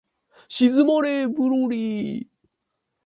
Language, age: English, 19-29